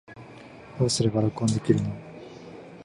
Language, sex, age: Japanese, male, 19-29